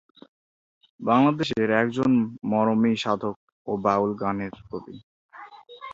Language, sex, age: Bengali, male, under 19